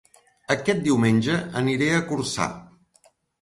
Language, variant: Catalan, Central